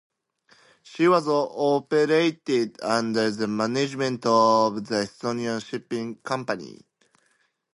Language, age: English, 19-29